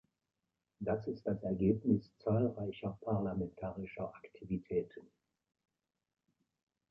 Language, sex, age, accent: German, male, 70-79, Deutschland Deutsch